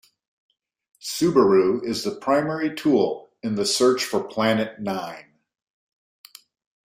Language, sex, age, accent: English, male, 50-59, United States English